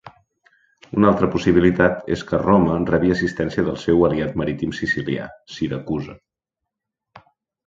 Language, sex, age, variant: Catalan, male, 40-49, Central